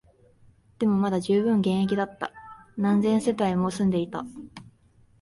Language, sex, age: Japanese, female, under 19